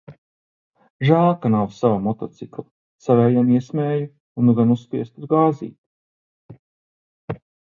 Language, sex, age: Latvian, male, 60-69